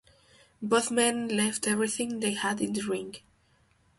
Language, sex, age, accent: English, female, 19-29, United States English